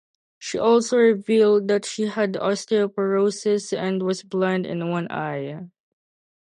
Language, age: English, under 19